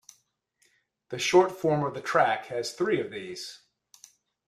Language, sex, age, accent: English, male, 40-49, United States English